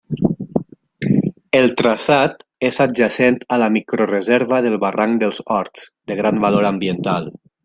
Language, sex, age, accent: Catalan, male, 19-29, valencià